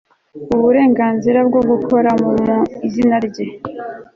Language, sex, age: Kinyarwanda, female, 19-29